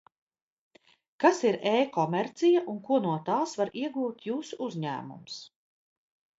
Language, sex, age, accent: Latvian, male, 50-59, Vidus dialekts